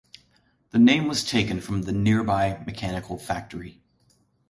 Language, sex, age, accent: English, male, 40-49, United States English